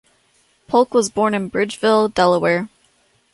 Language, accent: English, United States English